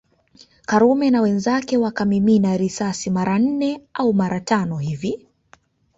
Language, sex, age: Swahili, female, 19-29